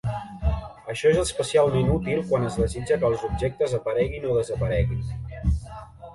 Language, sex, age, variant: Catalan, male, 19-29, Central